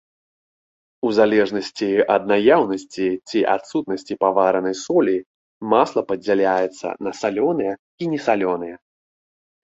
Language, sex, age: Belarusian, male, 19-29